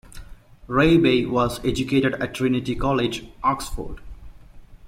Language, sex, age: English, male, 19-29